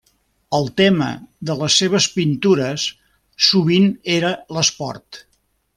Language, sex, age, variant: Catalan, male, 70-79, Central